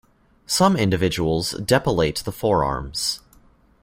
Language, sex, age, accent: English, male, 19-29, United States English